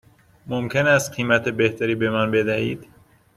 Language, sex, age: Persian, male, 30-39